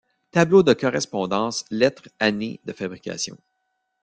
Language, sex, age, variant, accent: French, male, 40-49, Français d'Amérique du Nord, Français du Canada